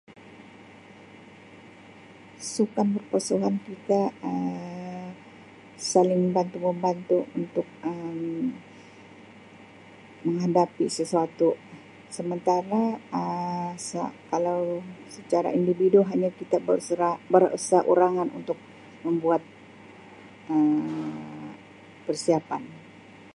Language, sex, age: Sabah Malay, female, 60-69